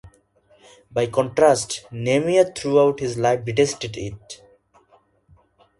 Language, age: English, 19-29